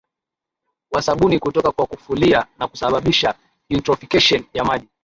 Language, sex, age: Swahili, male, 19-29